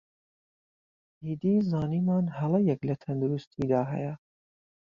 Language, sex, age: Central Kurdish, male, 19-29